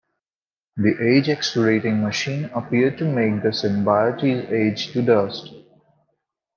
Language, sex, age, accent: English, male, 19-29, India and South Asia (India, Pakistan, Sri Lanka)